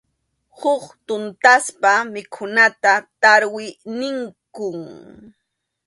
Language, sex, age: Arequipa-La Unión Quechua, female, 30-39